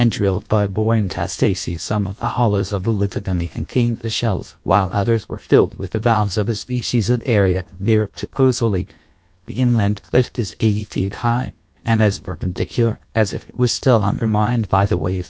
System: TTS, GlowTTS